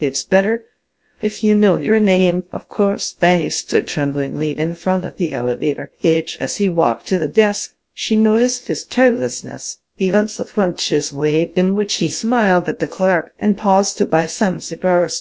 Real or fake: fake